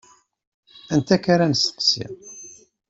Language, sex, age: Kabyle, male, 50-59